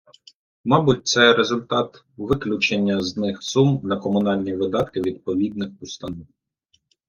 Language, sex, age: Ukrainian, male, 30-39